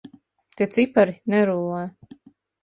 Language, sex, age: Latvian, female, 40-49